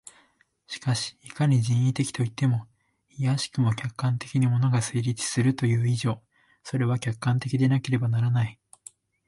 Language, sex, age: Japanese, male, 19-29